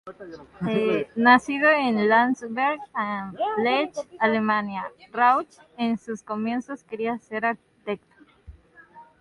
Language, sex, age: Spanish, female, 19-29